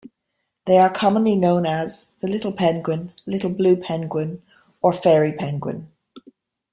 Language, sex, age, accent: English, female, 50-59, Irish English